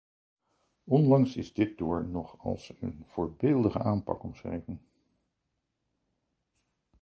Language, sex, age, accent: Dutch, male, 60-69, Nederlands Nederlands